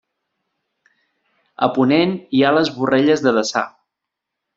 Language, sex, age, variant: Catalan, male, 19-29, Central